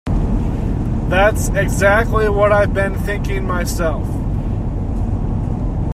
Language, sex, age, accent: English, male, 30-39, United States English